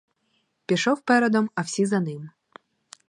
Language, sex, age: Ukrainian, female, 19-29